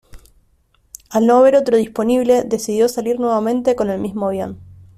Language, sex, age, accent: Spanish, female, 19-29, Rioplatense: Argentina, Uruguay, este de Bolivia, Paraguay